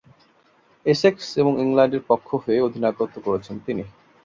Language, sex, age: Bengali, male, 19-29